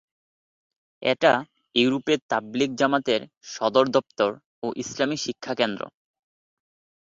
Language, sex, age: Bengali, male, 19-29